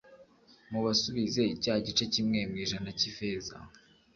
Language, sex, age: Kinyarwanda, male, 19-29